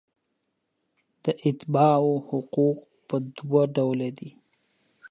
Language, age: Pashto, 19-29